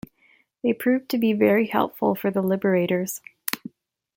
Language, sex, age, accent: English, female, 19-29, Canadian English